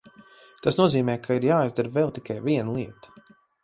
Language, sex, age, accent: Latvian, male, 30-39, Rigas